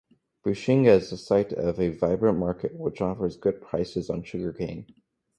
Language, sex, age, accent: English, male, under 19, United States English